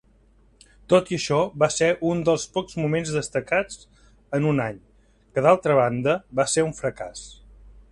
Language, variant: Catalan, Central